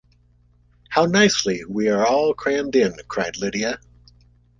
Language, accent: English, United States English